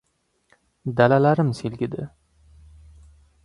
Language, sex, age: Uzbek, male, 19-29